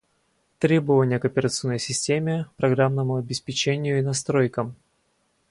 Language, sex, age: Russian, male, 19-29